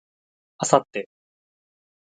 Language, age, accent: Japanese, 19-29, 関西弁